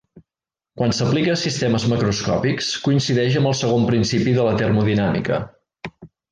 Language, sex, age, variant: Catalan, male, 40-49, Central